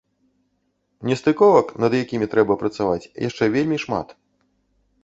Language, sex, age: Belarusian, male, 40-49